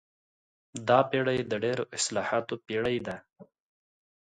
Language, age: Pashto, 30-39